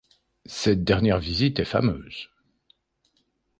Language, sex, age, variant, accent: French, male, 50-59, Français d'Europe, Français de Suisse